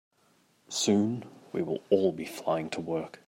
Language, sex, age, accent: English, male, 19-29, Australian English